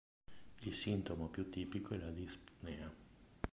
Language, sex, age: Italian, male, 40-49